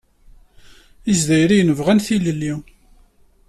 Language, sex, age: Kabyle, male, 40-49